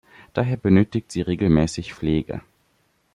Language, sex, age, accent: German, male, under 19, Deutschland Deutsch